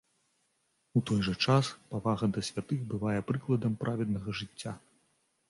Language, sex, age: Belarusian, male, 30-39